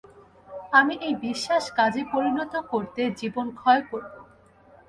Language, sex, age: Bengali, female, 19-29